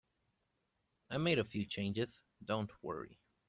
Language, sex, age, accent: English, male, 19-29, United States English